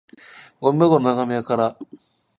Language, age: Japanese, 19-29